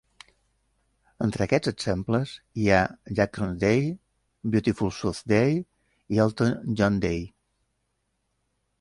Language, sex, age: Catalan, male, 70-79